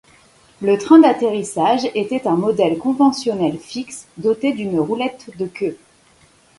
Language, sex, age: French, female, 30-39